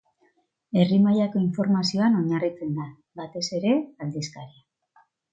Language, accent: Basque, Mendebalekoa (Araba, Bizkaia, Gipuzkoako mendebaleko herri batzuk)